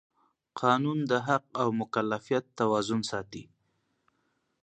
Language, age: Pashto, 19-29